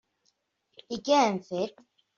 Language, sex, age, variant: Catalan, female, 40-49, Central